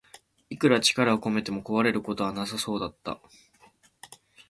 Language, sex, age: Japanese, male, 19-29